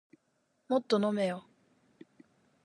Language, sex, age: Japanese, female, 19-29